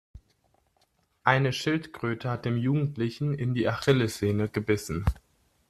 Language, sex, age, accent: German, male, 19-29, Deutschland Deutsch